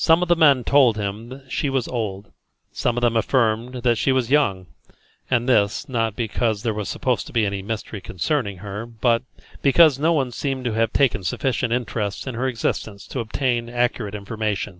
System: none